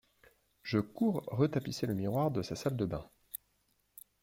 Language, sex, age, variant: French, male, 30-39, Français de métropole